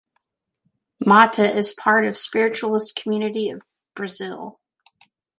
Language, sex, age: English, female, 40-49